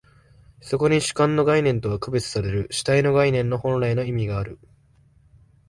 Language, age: Japanese, 19-29